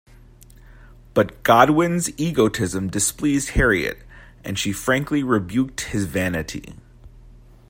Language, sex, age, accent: English, male, 19-29, United States English